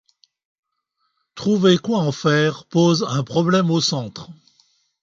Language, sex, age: French, male, 60-69